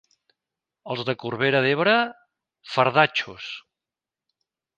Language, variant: Catalan, Central